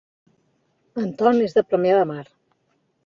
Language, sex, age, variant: Catalan, female, 40-49, Central